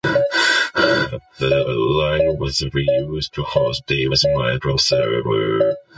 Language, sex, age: English, male, 40-49